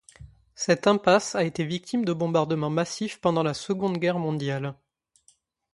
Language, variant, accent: French, Français d'Europe, Français du sud de la France